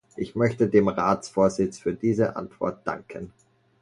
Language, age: German, 30-39